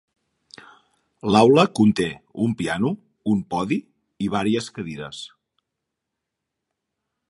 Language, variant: Catalan, Central